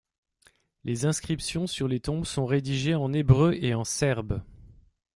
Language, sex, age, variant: French, male, 30-39, Français de métropole